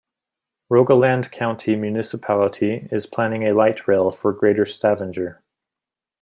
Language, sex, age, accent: English, male, 30-39, United States English